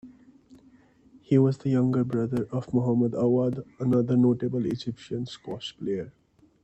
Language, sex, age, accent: English, male, 19-29, India and South Asia (India, Pakistan, Sri Lanka)